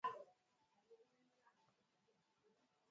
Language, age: Bengali, under 19